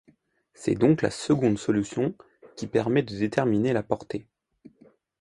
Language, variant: French, Français de métropole